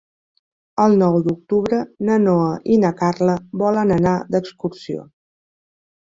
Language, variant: Catalan, Central